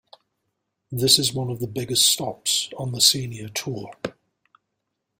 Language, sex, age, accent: English, male, 50-59, England English